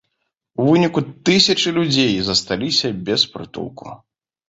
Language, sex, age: Belarusian, male, 30-39